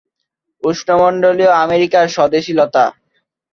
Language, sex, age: Bengali, male, 19-29